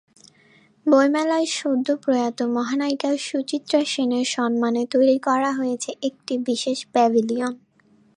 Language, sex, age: Bengali, female, 19-29